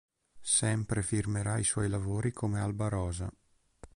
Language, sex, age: Italian, male, 30-39